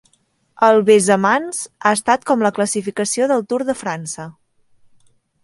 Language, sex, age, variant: Catalan, female, 19-29, Central